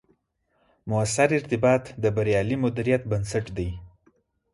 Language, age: Pashto, 19-29